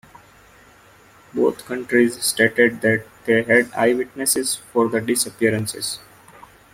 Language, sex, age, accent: English, male, 19-29, India and South Asia (India, Pakistan, Sri Lanka)